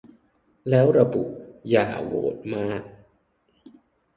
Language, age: Thai, 19-29